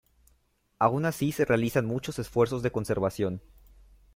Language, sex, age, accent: Spanish, male, 19-29, México